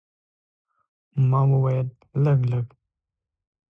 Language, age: Pashto, 19-29